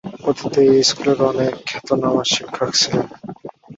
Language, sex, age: Bengali, male, 19-29